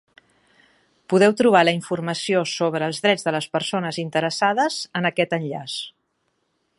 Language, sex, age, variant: Catalan, female, 60-69, Central